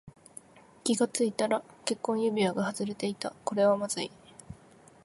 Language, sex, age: Japanese, female, 19-29